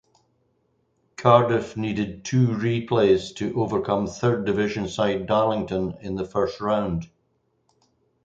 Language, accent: English, Scottish English